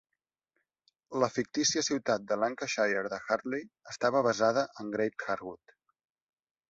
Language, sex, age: Catalan, male, 19-29